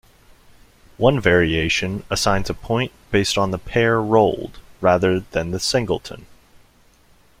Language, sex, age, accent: English, male, 19-29, United States English